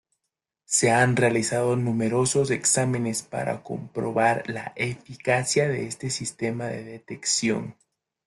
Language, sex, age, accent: Spanish, male, 19-29, Andino-Pacífico: Colombia, Perú, Ecuador, oeste de Bolivia y Venezuela andina